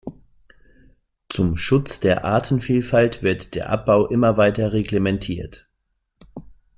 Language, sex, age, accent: German, male, 30-39, Deutschland Deutsch